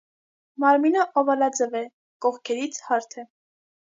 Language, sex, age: Armenian, female, 19-29